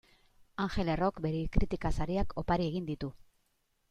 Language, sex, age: Basque, female, 40-49